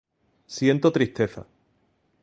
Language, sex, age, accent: Spanish, male, 40-49, España: Sur peninsular (Andalucia, Extremadura, Murcia)